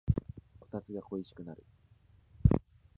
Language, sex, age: Japanese, male, 19-29